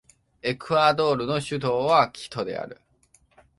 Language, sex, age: Japanese, male, 19-29